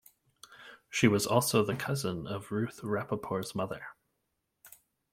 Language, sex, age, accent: English, male, 30-39, Canadian English